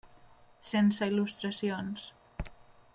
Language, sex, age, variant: Catalan, female, 19-29, Central